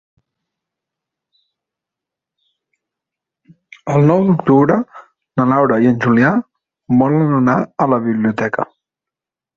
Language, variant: Catalan, Central